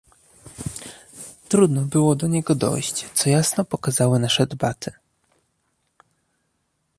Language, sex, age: Polish, male, 19-29